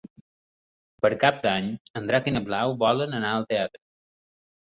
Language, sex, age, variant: Catalan, male, 30-39, Balear